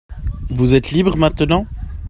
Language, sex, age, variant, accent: French, male, 19-29, Français d'Europe, Français de Suisse